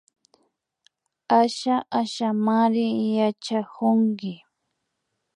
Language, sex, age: Imbabura Highland Quichua, female, 30-39